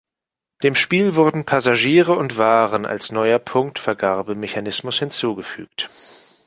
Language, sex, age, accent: German, male, 19-29, Deutschland Deutsch